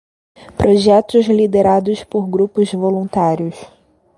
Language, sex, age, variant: Portuguese, female, 30-39, Portuguese (Brasil)